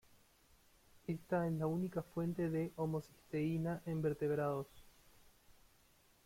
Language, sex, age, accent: Spanish, male, 30-39, Rioplatense: Argentina, Uruguay, este de Bolivia, Paraguay